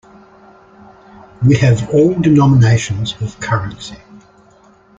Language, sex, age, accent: English, male, 60-69, Australian English